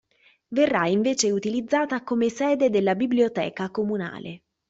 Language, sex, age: Italian, female, 30-39